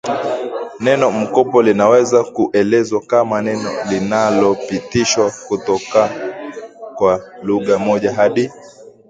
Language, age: Swahili, 19-29